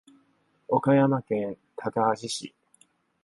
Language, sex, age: Japanese, male, 19-29